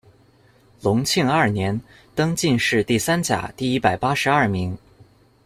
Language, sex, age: Chinese, male, 19-29